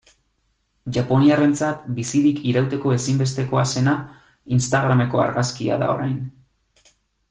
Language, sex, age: Basque, male, 30-39